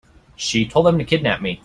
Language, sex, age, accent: English, male, 30-39, United States English